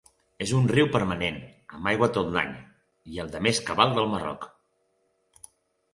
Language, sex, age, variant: Catalan, male, 40-49, Central